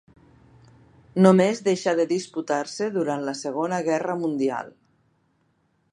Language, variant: Catalan, Nord-Occidental